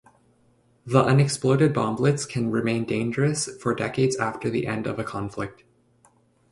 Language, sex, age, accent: English, male, under 19, Canadian English